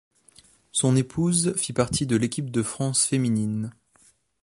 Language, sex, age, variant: French, male, 30-39, Français de métropole